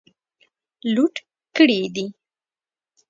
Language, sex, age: Pashto, female, 19-29